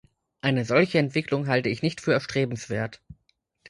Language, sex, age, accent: German, male, 30-39, Deutschland Deutsch